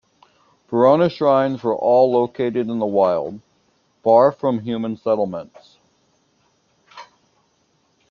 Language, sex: English, male